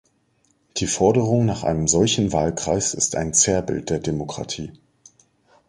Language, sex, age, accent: German, male, 30-39, Deutschland Deutsch